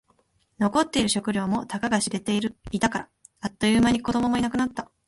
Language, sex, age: Japanese, female, 19-29